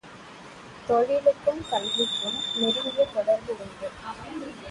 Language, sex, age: Tamil, female, 19-29